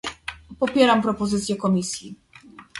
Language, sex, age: Polish, female, 19-29